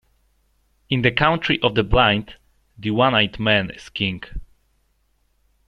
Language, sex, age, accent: English, male, 19-29, United States English